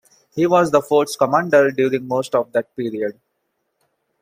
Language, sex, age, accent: English, male, 19-29, India and South Asia (India, Pakistan, Sri Lanka)